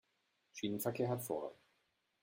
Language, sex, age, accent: German, male, 30-39, Deutschland Deutsch